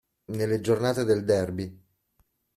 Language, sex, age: Italian, male, 50-59